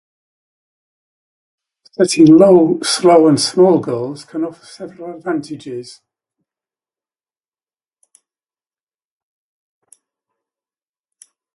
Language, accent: English, England English